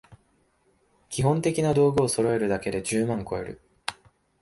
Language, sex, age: Japanese, male, 19-29